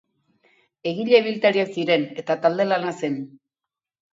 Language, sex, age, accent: Basque, female, 40-49, Erdialdekoa edo Nafarra (Gipuzkoa, Nafarroa)